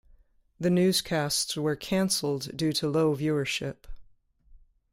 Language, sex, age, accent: English, female, 30-39, United States English